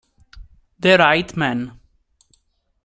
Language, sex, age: Italian, male, 19-29